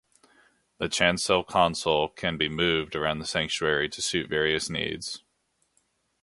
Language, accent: English, United States English